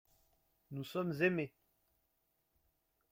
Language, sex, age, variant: French, male, 19-29, Français de métropole